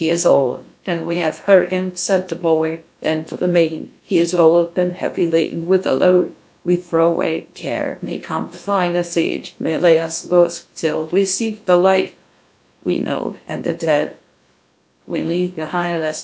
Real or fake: fake